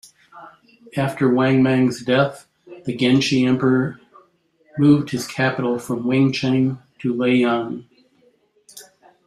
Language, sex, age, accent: English, male, 60-69, United States English